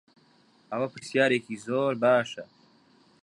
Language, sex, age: Central Kurdish, male, 19-29